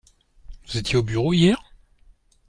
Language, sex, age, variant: French, male, 50-59, Français de métropole